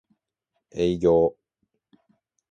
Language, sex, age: Japanese, male, 19-29